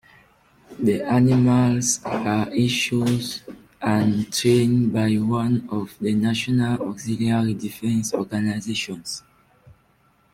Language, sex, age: English, female, 30-39